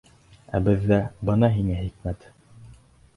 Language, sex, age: Bashkir, male, 19-29